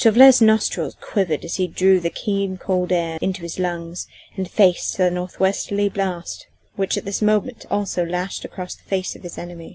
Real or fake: real